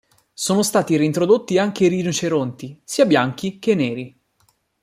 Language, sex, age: Italian, male, 19-29